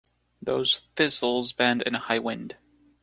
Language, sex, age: English, male, 19-29